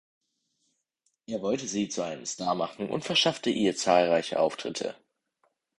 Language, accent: German, Deutschland Deutsch